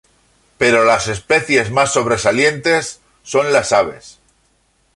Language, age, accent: Spanish, 40-49, España: Centro-Sur peninsular (Madrid, Toledo, Castilla-La Mancha)